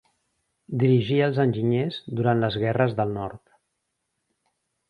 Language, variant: Catalan, Central